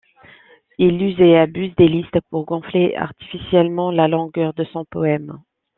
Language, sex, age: French, female, 19-29